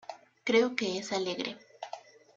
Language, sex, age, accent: Spanish, female, 19-29, México